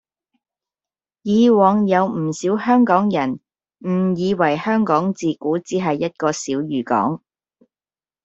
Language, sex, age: Cantonese, female, 40-49